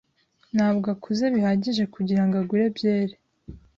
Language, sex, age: Kinyarwanda, female, 19-29